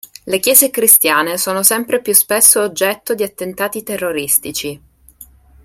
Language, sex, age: Italian, female, 19-29